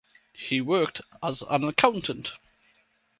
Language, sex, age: English, male, 30-39